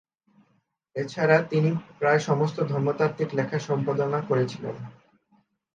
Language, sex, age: Bengali, male, 19-29